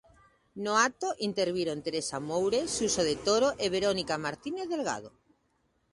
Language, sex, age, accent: Galician, female, 30-39, Normativo (estándar)